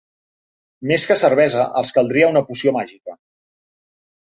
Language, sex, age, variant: Catalan, male, 40-49, Central